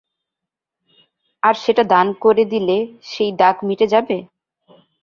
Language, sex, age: Bengali, female, 19-29